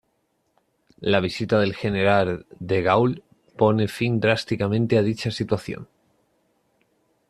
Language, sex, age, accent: Spanish, male, 19-29, España: Sur peninsular (Andalucia, Extremadura, Murcia)